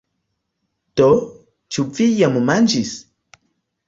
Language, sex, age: Esperanto, male, 19-29